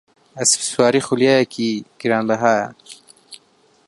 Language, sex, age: Central Kurdish, male, 19-29